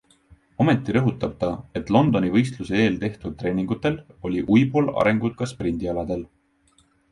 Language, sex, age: Estonian, male, 19-29